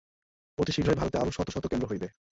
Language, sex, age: Bengali, male, 19-29